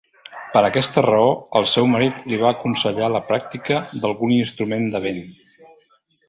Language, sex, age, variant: Catalan, male, 50-59, Central